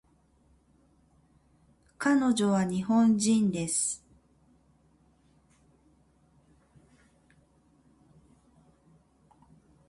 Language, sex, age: Japanese, female, 50-59